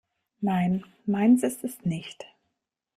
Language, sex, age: German, female, 30-39